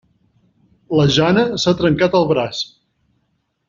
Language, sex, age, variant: Catalan, male, 50-59, Central